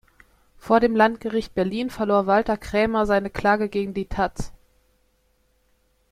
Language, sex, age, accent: German, female, 19-29, Deutschland Deutsch